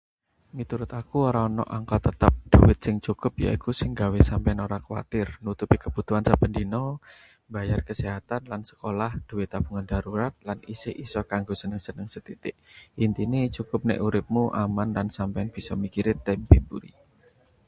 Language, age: Javanese, 30-39